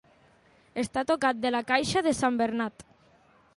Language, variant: Catalan, Central